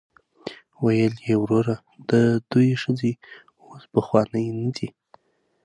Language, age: Pashto, 19-29